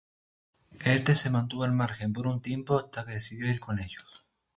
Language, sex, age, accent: Spanish, male, 30-39, España: Sur peninsular (Andalucia, Extremadura, Murcia)